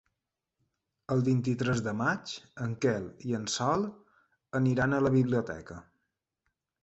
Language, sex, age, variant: Catalan, male, 30-39, Balear